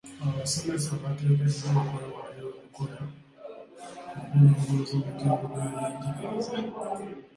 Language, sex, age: Ganda, male, 19-29